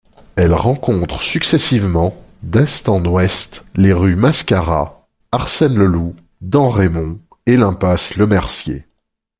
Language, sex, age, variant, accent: French, male, 30-39, Français d'Europe, Français de Suisse